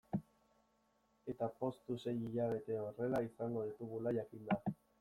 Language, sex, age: Basque, male, 19-29